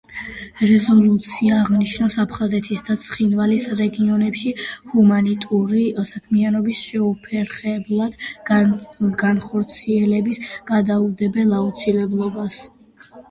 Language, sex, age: Georgian, female, 19-29